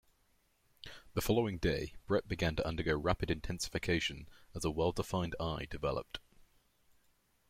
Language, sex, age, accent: English, male, under 19, England English